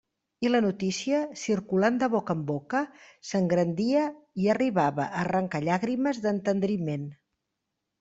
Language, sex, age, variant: Catalan, female, 50-59, Central